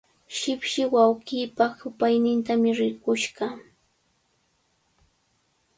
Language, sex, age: Cajatambo North Lima Quechua, female, 19-29